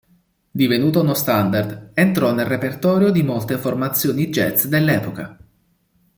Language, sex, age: Italian, male, 19-29